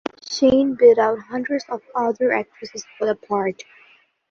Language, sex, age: English, female, under 19